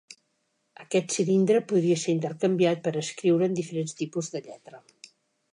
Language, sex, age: Catalan, female, 70-79